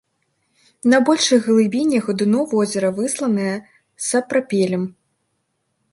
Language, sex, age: Belarusian, female, 19-29